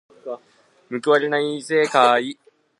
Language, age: Japanese, 19-29